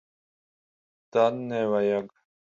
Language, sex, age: Latvian, male, 30-39